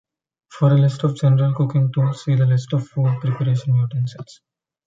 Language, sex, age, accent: English, male, 19-29, India and South Asia (India, Pakistan, Sri Lanka)